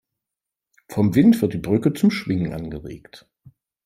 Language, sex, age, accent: German, male, 40-49, Deutschland Deutsch